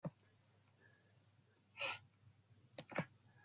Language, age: English, 19-29